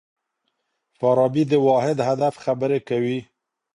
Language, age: Pashto, 50-59